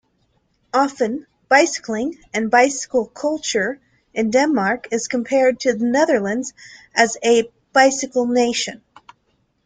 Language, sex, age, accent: English, female, 19-29, United States English